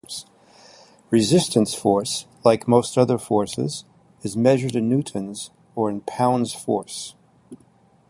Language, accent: English, United States English